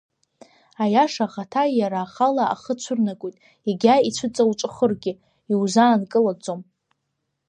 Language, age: Abkhazian, under 19